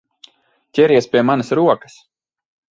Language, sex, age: Latvian, male, 30-39